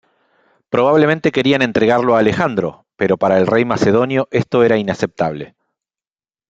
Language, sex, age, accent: Spanish, male, 40-49, Rioplatense: Argentina, Uruguay, este de Bolivia, Paraguay